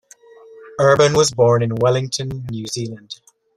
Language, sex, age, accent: English, male, 30-39, West Indies and Bermuda (Bahamas, Bermuda, Jamaica, Trinidad)